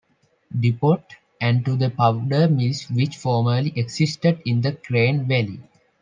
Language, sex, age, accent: English, male, 19-29, India and South Asia (India, Pakistan, Sri Lanka)